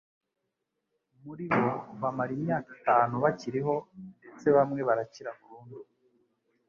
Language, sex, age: Kinyarwanda, male, 19-29